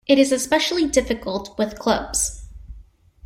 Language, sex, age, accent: English, female, 19-29, United States English